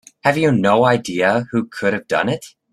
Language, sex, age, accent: English, male, 19-29, United States English